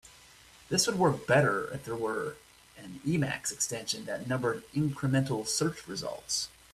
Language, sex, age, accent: English, male, 40-49, United States English